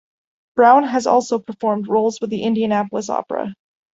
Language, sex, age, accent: English, female, 19-29, United States English